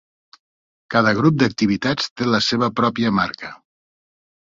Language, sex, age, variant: Catalan, male, 60-69, Central